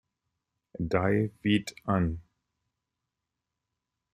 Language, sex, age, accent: German, male, 50-59, Deutschland Deutsch